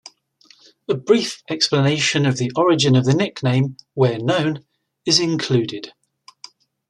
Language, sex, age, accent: English, male, 50-59, England English